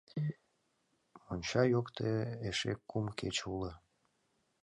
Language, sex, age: Mari, male, 19-29